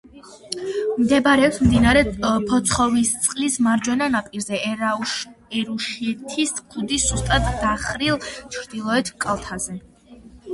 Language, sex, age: Georgian, female, under 19